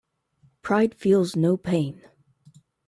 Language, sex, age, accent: English, female, 30-39, United States English